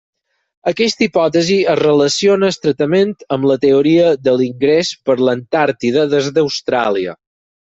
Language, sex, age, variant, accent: Catalan, male, 30-39, Balear, mallorquí